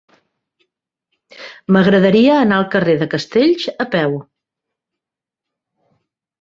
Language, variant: Catalan, Central